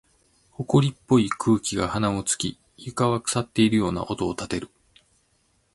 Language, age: Japanese, 50-59